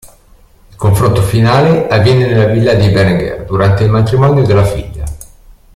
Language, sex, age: Italian, male, 50-59